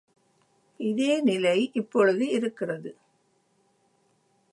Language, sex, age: Tamil, female, 70-79